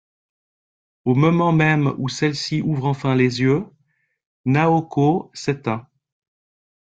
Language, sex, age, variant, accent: French, male, 40-49, Français d'Europe, Français de Suisse